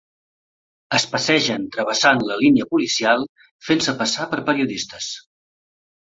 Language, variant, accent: Catalan, Central, gironí